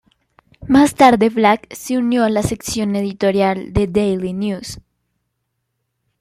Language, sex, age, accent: Spanish, female, under 19, Caribe: Cuba, Venezuela, Puerto Rico, República Dominicana, Panamá, Colombia caribeña, México caribeño, Costa del golfo de México